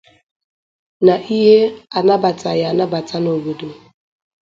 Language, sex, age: Igbo, female, under 19